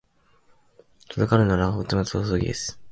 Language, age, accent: Japanese, under 19, 標準語